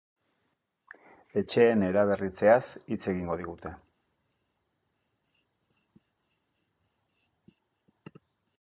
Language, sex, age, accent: Basque, male, 60-69, Erdialdekoa edo Nafarra (Gipuzkoa, Nafarroa)